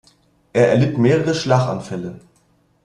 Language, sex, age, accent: German, male, 30-39, Deutschland Deutsch